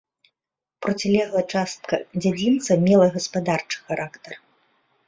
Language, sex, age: Belarusian, female, 30-39